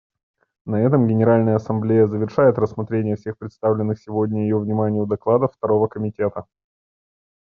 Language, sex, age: Russian, male, 30-39